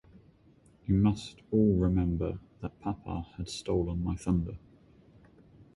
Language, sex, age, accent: English, male, 30-39, England English